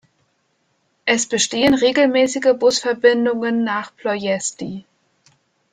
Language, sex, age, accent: German, female, 19-29, Deutschland Deutsch